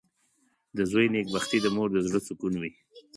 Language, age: Pashto, 30-39